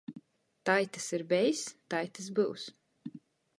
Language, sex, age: Latgalian, female, 30-39